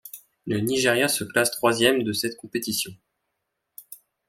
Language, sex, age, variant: French, male, 19-29, Français de métropole